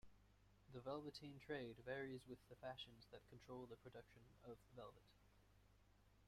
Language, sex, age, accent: English, male, 19-29, United States English